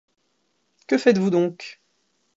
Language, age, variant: French, 19-29, Français de métropole